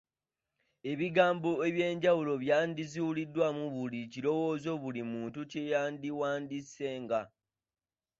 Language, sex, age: Ganda, male, 19-29